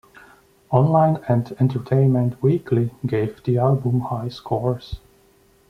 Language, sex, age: English, male, 19-29